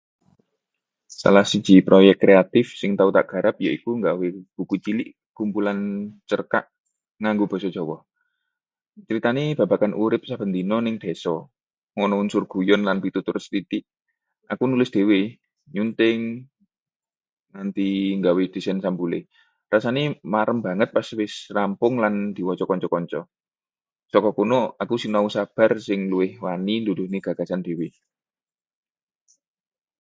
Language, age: Javanese, 30-39